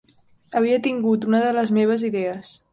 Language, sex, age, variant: Catalan, female, 19-29, Central